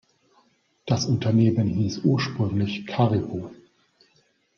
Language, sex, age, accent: German, male, 30-39, Deutschland Deutsch